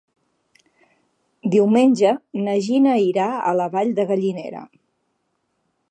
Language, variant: Catalan, Central